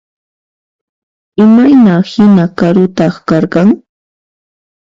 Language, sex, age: Puno Quechua, female, 19-29